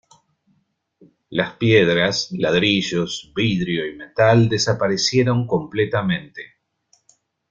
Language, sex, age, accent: Spanish, male, 50-59, Rioplatense: Argentina, Uruguay, este de Bolivia, Paraguay